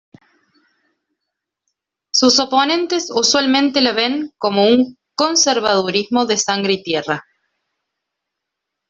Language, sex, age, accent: Spanish, female, 19-29, Rioplatense: Argentina, Uruguay, este de Bolivia, Paraguay